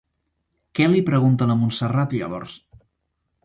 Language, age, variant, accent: Catalan, under 19, Central, central